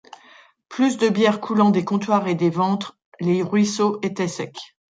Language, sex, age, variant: French, female, 40-49, Français de métropole